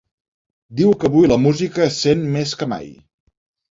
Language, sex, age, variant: Catalan, male, 19-29, Central